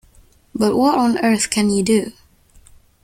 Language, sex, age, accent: English, female, under 19, England English